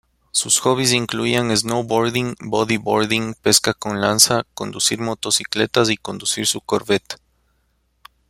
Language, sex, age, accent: Spanish, male, 19-29, Andino-Pacífico: Colombia, Perú, Ecuador, oeste de Bolivia y Venezuela andina